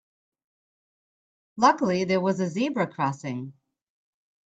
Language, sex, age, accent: English, female, 40-49, United States English